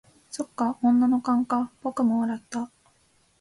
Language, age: Japanese, 19-29